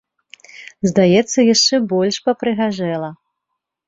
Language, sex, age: Belarusian, female, 30-39